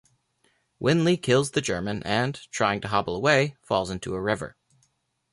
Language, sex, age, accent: English, male, 19-29, United States English